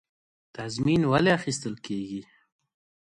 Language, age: Pashto, 30-39